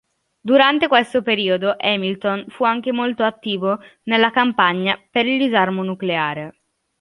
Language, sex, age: Italian, female, under 19